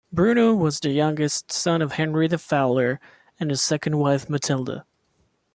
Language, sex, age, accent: English, male, 19-29, United States English